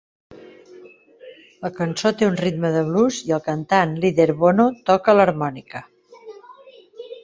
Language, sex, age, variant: Catalan, female, 40-49, Central